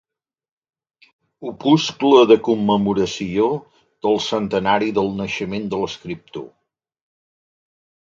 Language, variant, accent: Catalan, Central, central